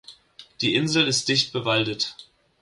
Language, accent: German, Deutschland Deutsch